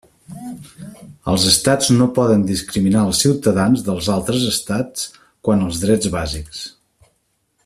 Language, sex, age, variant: Catalan, male, 40-49, Nord-Occidental